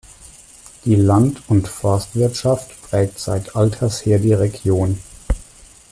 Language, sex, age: German, male, 40-49